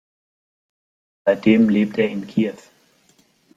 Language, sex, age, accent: German, male, 30-39, Deutschland Deutsch